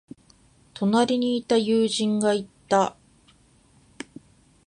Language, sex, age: Japanese, female, 40-49